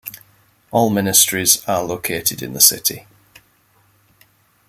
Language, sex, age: English, male, 40-49